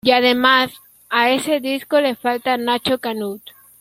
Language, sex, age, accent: Spanish, female, under 19, Andino-Pacífico: Colombia, Perú, Ecuador, oeste de Bolivia y Venezuela andina